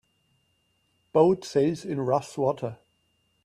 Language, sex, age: English, male, 30-39